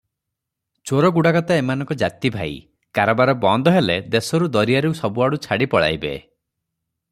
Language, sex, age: Odia, male, 30-39